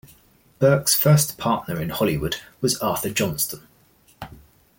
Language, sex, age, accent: English, male, 40-49, England English